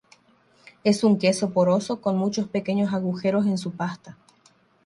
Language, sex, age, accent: Spanish, female, 19-29, Rioplatense: Argentina, Uruguay, este de Bolivia, Paraguay